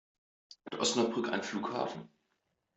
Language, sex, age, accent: German, male, 19-29, Deutschland Deutsch